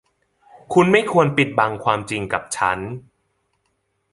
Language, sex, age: Thai, male, 19-29